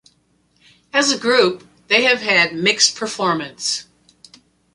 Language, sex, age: English, female, 70-79